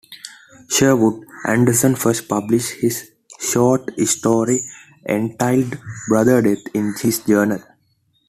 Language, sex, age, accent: English, male, 19-29, India and South Asia (India, Pakistan, Sri Lanka)